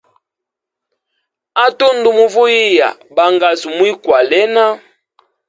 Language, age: Hemba, 19-29